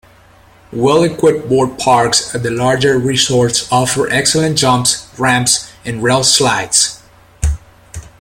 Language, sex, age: English, male, 40-49